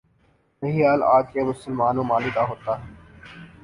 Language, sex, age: Urdu, male, 19-29